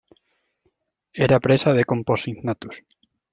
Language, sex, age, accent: Spanish, male, 30-39, España: Sur peninsular (Andalucia, Extremadura, Murcia)